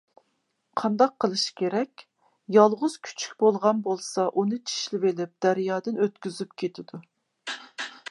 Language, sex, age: Uyghur, female, 40-49